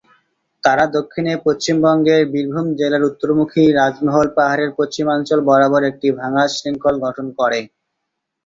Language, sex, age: Bengali, male, 19-29